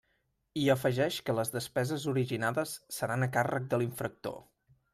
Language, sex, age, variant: Catalan, male, 19-29, Central